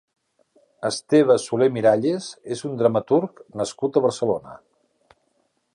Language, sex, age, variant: Catalan, male, 50-59, Central